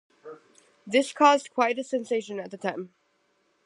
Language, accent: English, United States English